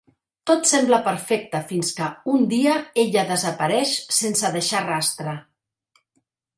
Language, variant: Catalan, Central